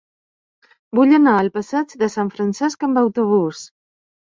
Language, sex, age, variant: Catalan, female, 50-59, Balear